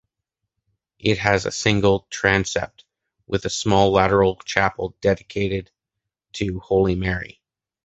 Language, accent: English, Canadian English